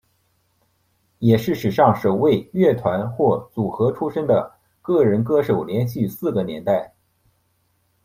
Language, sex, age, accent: Chinese, male, 40-49, 出生地：山东省